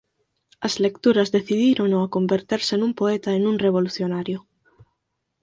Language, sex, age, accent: Galician, female, under 19, Normativo (estándar)